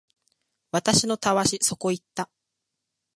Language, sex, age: Japanese, male, 19-29